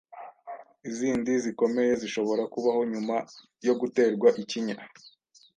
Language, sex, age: Kinyarwanda, male, 19-29